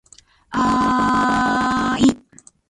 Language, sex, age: Japanese, female, 30-39